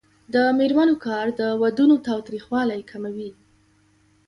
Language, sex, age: Pashto, female, under 19